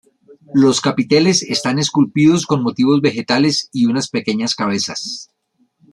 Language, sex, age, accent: Spanish, male, 60-69, Caribe: Cuba, Venezuela, Puerto Rico, República Dominicana, Panamá, Colombia caribeña, México caribeño, Costa del golfo de México